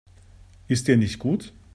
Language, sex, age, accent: German, male, 50-59, Deutschland Deutsch